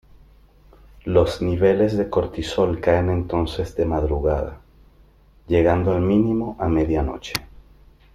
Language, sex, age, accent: Spanish, male, 40-49, Caribe: Cuba, Venezuela, Puerto Rico, República Dominicana, Panamá, Colombia caribeña, México caribeño, Costa del golfo de México